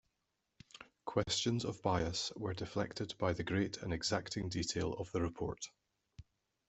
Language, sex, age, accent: English, male, 40-49, Scottish English